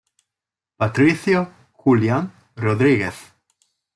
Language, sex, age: Italian, male, 40-49